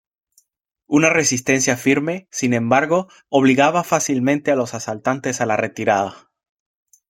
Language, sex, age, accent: Spanish, male, 30-39, Caribe: Cuba, Venezuela, Puerto Rico, República Dominicana, Panamá, Colombia caribeña, México caribeño, Costa del golfo de México